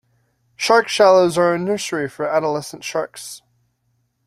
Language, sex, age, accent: English, male, 19-29, United States English